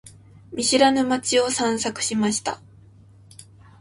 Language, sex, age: Japanese, female, 19-29